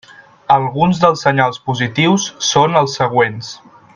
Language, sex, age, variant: Catalan, male, 19-29, Central